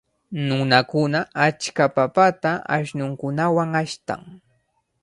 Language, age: Cajatambo North Lima Quechua, 19-29